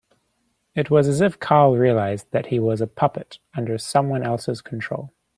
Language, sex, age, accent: English, male, 30-39, New Zealand English